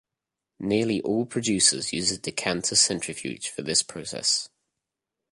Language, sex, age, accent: English, male, 19-29, England English